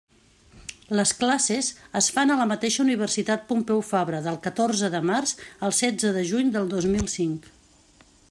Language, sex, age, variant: Catalan, female, 50-59, Central